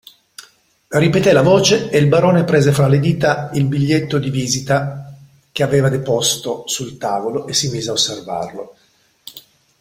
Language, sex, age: Italian, male, 40-49